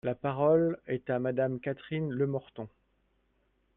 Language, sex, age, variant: French, male, 40-49, Français de métropole